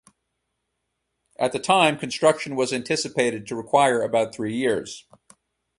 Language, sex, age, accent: English, male, 30-39, United States English